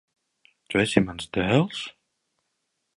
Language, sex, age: Latvian, male, 30-39